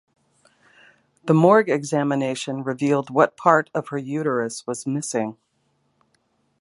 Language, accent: English, United States English